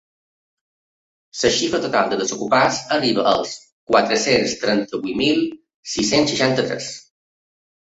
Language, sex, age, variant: Catalan, male, 50-59, Balear